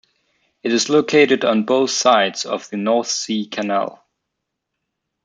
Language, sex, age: English, male, 19-29